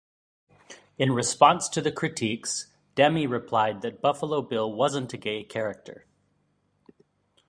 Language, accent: English, United States English